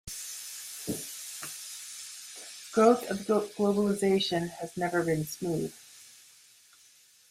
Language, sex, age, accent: English, female, 50-59, United States English